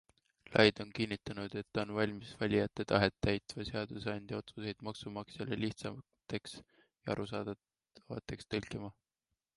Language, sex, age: Estonian, male, 19-29